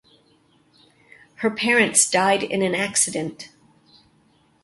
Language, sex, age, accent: English, female, 50-59, Canadian English